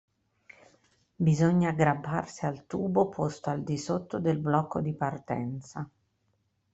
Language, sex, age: Italian, female, 40-49